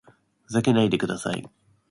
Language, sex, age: Japanese, male, 19-29